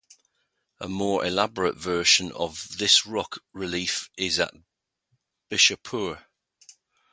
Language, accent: English, England English